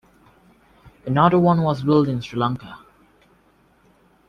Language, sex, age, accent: English, male, under 19, England English